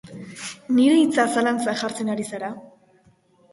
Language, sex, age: Basque, female, under 19